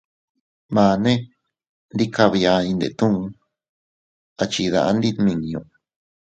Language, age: Teutila Cuicatec, 30-39